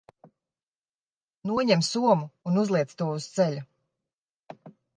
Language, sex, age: Latvian, female, 40-49